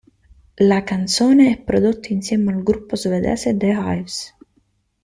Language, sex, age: Italian, female, 19-29